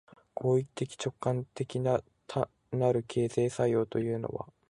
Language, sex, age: Japanese, male, 19-29